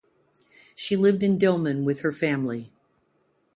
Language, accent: English, United States English